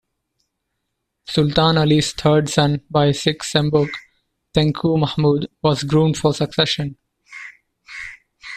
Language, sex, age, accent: English, male, 40-49, India and South Asia (India, Pakistan, Sri Lanka)